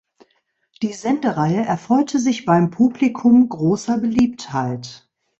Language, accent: German, Deutschland Deutsch